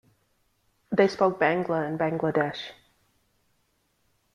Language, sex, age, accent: English, female, 40-49, United States English